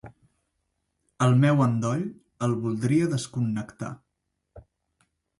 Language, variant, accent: Catalan, Central, central